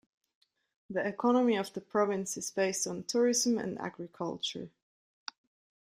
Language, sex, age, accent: English, female, 30-39, United States English